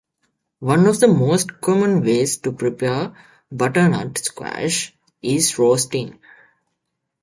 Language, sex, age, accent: English, male, 19-29, United States English